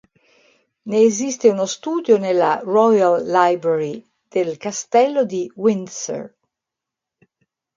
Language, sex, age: Italian, female, 60-69